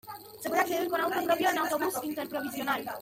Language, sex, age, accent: Spanish, female, under 19, España: Centro-Sur peninsular (Madrid, Toledo, Castilla-La Mancha)